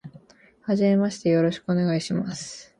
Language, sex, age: Japanese, female, 19-29